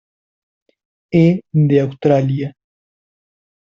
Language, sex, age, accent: Spanish, male, under 19, Rioplatense: Argentina, Uruguay, este de Bolivia, Paraguay